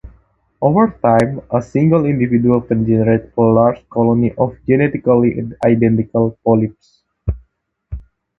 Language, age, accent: English, 19-29, India and South Asia (India, Pakistan, Sri Lanka); Singaporean English